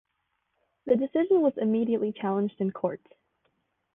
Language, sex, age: English, female, under 19